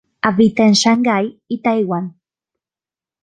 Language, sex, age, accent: Spanish, female, under 19, Andino-Pacífico: Colombia, Perú, Ecuador, oeste de Bolivia y Venezuela andina